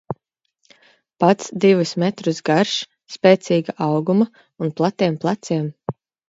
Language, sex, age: Latvian, female, 30-39